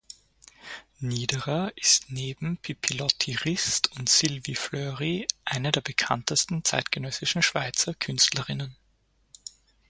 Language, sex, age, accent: German, male, 30-39, Österreichisches Deutsch